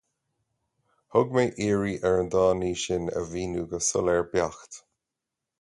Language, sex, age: Irish, male, 40-49